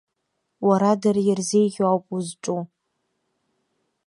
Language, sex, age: Abkhazian, female, under 19